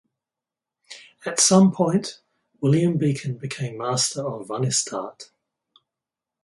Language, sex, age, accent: English, male, 60-69, Australian English